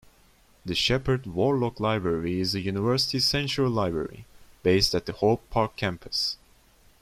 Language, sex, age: English, male, 19-29